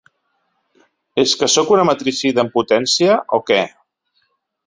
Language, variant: Catalan, Central